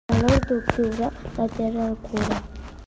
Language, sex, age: Catalan, female, 60-69